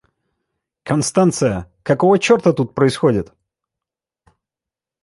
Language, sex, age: Russian, male, 30-39